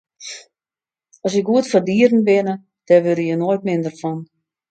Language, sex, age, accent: Western Frisian, female, 40-49, Wâldfrysk